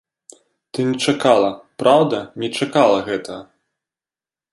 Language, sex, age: Belarusian, male, 19-29